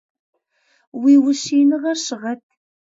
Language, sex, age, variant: Kabardian, female, 40-49, Адыгэбзэ (Къэбэрдей, Кирил, Урысей)